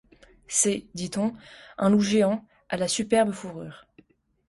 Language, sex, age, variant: French, female, 19-29, Français de métropole